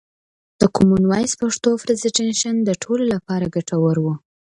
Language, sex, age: Pashto, female, 19-29